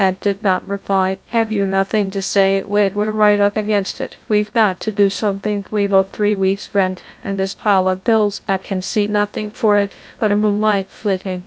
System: TTS, GlowTTS